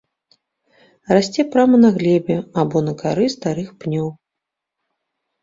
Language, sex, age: Belarusian, female, 30-39